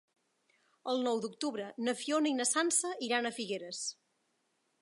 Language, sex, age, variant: Catalan, female, 40-49, Septentrional